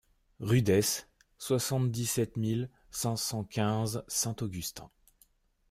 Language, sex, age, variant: French, male, 30-39, Français de métropole